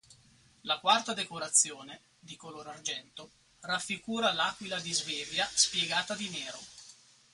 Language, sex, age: Italian, male, 40-49